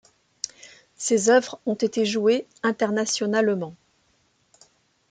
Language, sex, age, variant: French, female, 40-49, Français de métropole